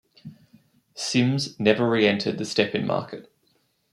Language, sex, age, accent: English, male, 19-29, Australian English